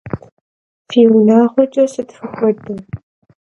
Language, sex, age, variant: Kabardian, female, under 19, Адыгэбзэ (Къэбэрдей, Кирил, псоми зэдай)